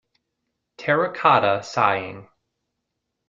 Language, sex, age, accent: English, male, 30-39, United States English